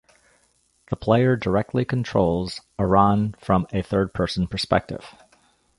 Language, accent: English, United States English